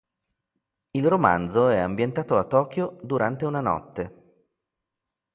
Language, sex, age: Italian, male, 40-49